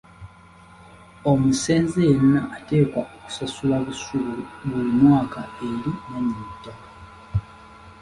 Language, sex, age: Ganda, male, 19-29